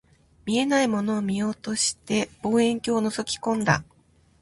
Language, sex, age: Japanese, female, 30-39